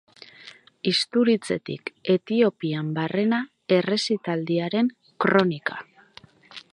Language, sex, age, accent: Basque, female, 40-49, Mendebalekoa (Araba, Bizkaia, Gipuzkoako mendebaleko herri batzuk)